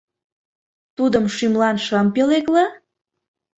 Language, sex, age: Mari, female, 19-29